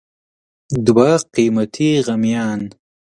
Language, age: Pashto, 19-29